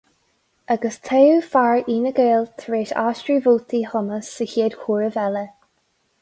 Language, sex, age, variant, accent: Irish, female, 19-29, Gaeilge Uladh, Cainteoir líofa, ní ó dhúchas